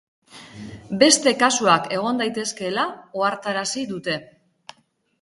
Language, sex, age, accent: Basque, female, 40-49, Mendebalekoa (Araba, Bizkaia, Gipuzkoako mendebaleko herri batzuk)